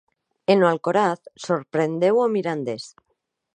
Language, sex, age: Galician, female, 40-49